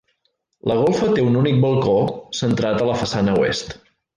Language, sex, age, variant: Catalan, male, 40-49, Central